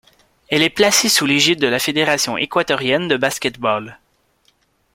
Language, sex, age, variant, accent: French, male, 19-29, Français d'Amérique du Nord, Français du Canada